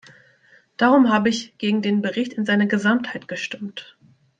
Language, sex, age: German, female, 19-29